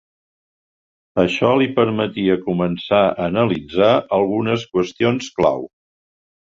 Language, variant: Catalan, Central